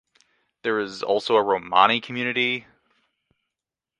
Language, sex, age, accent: English, male, 19-29, United States English